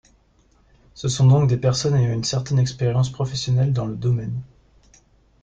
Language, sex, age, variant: French, male, 19-29, Français de métropole